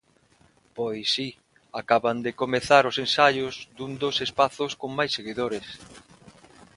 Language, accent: Galician, Normativo (estándar); Neofalante